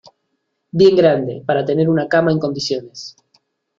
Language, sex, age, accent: Spanish, male, 40-49, Rioplatense: Argentina, Uruguay, este de Bolivia, Paraguay